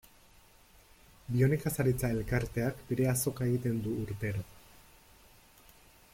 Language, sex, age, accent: Basque, male, 30-39, Erdialdekoa edo Nafarra (Gipuzkoa, Nafarroa)